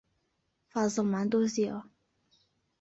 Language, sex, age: Central Kurdish, female, 19-29